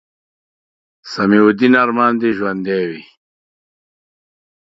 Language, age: Pashto, 50-59